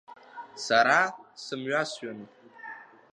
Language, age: Abkhazian, under 19